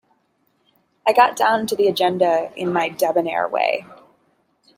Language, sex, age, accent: English, female, 30-39, United States English